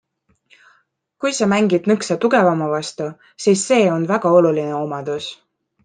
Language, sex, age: Estonian, female, 19-29